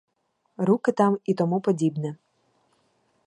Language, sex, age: Ukrainian, female, 19-29